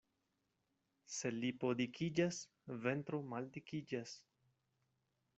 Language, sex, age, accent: Esperanto, male, 19-29, Internacia